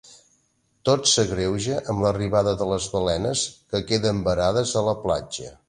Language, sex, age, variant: Catalan, male, 50-59, Nord-Occidental